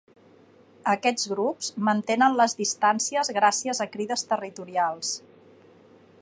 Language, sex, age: Catalan, female, 40-49